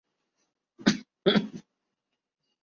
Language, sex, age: Urdu, male, 19-29